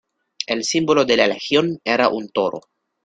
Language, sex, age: Spanish, male, 19-29